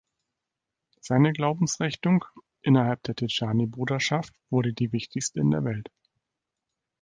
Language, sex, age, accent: German, male, 30-39, Deutschland Deutsch